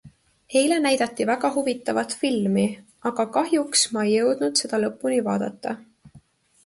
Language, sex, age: Estonian, female, 19-29